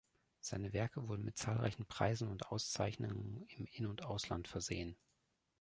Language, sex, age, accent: German, male, 40-49, Deutschland Deutsch